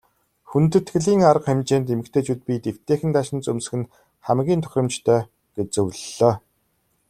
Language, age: Mongolian, 90+